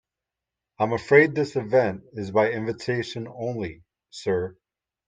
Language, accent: English, United States English